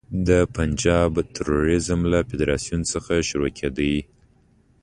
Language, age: Pashto, 19-29